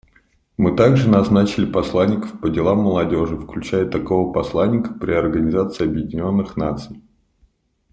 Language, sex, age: Russian, male, 30-39